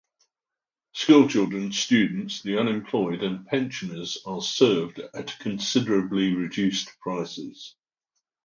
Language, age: English, 60-69